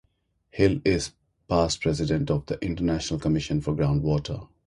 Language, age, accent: English, 50-59, India and South Asia (India, Pakistan, Sri Lanka)